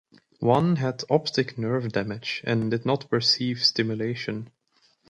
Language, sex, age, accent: English, male, 19-29, England English